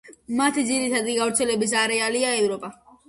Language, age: Georgian, under 19